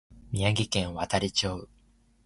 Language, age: Japanese, 19-29